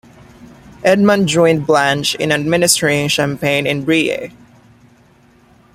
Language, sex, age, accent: English, male, 19-29, Filipino